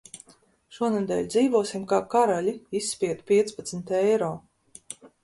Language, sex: Latvian, female